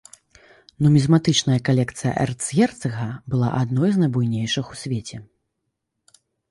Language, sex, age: Belarusian, female, 19-29